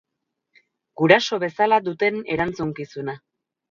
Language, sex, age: Basque, female, 40-49